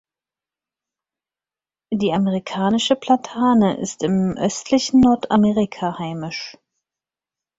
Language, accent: German, Deutschland Deutsch